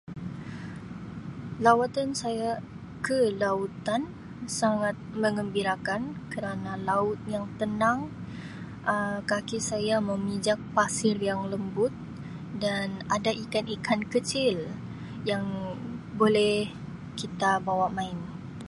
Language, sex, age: Sabah Malay, female, 19-29